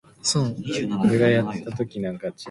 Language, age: Japanese, 19-29